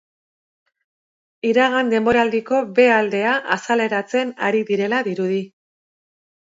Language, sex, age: Basque, female, 50-59